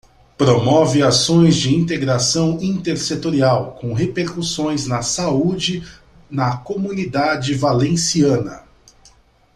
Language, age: Portuguese, 30-39